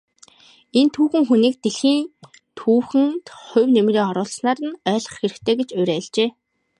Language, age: Mongolian, 19-29